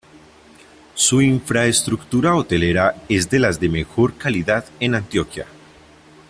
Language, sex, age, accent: Spanish, male, 19-29, Andino-Pacífico: Colombia, Perú, Ecuador, oeste de Bolivia y Venezuela andina